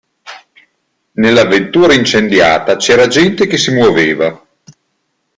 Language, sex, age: Italian, male, 40-49